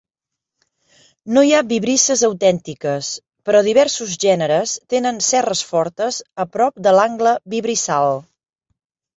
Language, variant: Catalan, Central